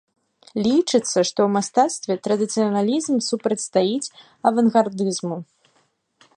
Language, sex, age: Belarusian, female, 19-29